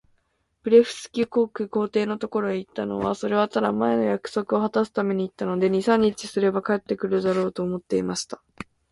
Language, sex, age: Japanese, female, 19-29